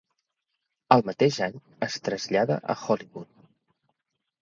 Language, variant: Catalan, Central